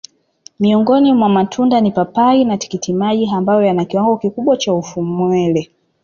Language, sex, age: Swahili, female, 19-29